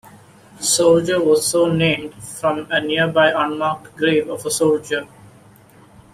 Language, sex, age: English, male, 19-29